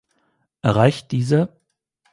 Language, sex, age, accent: German, male, 30-39, Österreichisches Deutsch